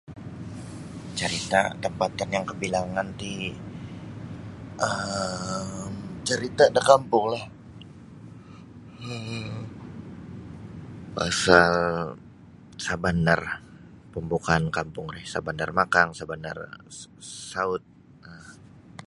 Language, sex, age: Sabah Bisaya, male, 19-29